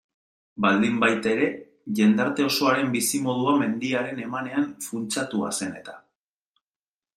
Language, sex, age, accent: Basque, male, 30-39, Mendebalekoa (Araba, Bizkaia, Gipuzkoako mendebaleko herri batzuk)